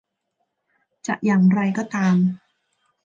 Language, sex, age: Thai, female, 19-29